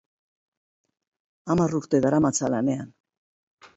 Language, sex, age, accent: Basque, female, 70-79, Mendebalekoa (Araba, Bizkaia, Gipuzkoako mendebaleko herri batzuk)